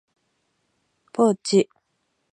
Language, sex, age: Japanese, female, 19-29